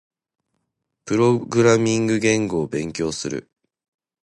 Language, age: Japanese, 19-29